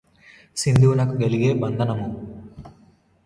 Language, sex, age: Telugu, male, under 19